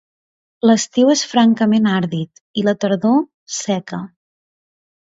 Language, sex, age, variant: Catalan, female, 19-29, Central